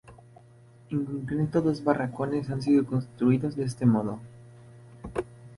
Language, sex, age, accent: Spanish, female, under 19, México